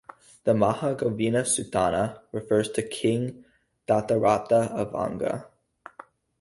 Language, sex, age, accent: English, male, 19-29, United States English